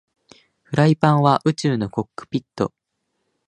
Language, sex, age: Japanese, male, 19-29